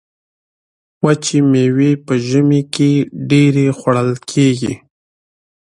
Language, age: Pashto, 30-39